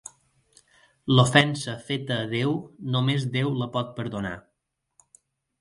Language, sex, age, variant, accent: Catalan, male, 19-29, Balear, mallorquí